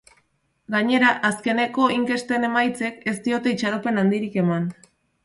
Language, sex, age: Basque, female, 19-29